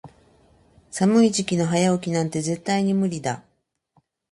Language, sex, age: Japanese, female, 40-49